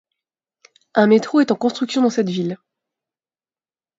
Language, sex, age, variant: French, female, 30-39, Français de métropole